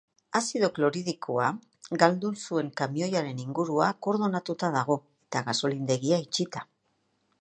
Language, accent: Basque, Erdialdekoa edo Nafarra (Gipuzkoa, Nafarroa)